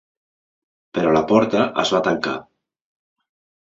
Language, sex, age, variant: Catalan, male, 40-49, Central